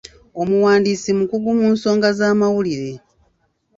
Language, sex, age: Ganda, female, 50-59